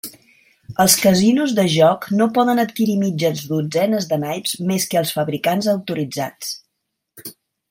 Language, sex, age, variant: Catalan, female, 60-69, Central